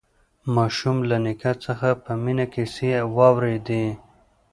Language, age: Pashto, 30-39